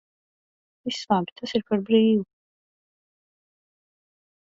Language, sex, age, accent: Latvian, female, 40-49, Riga